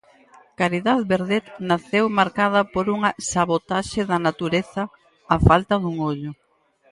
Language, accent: Galician, Normativo (estándar)